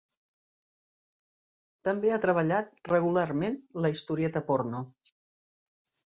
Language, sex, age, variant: Catalan, female, 50-59, Central